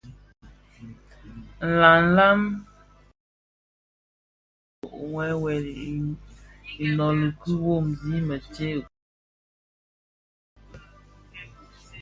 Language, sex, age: Bafia, female, 30-39